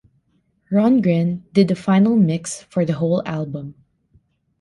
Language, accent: English, Filipino